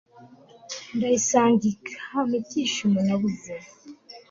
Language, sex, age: Kinyarwanda, female, 19-29